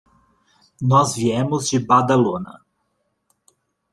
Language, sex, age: Portuguese, male, 19-29